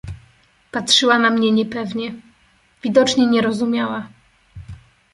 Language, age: Polish, 19-29